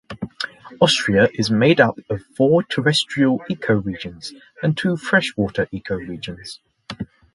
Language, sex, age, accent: English, male, under 19, England English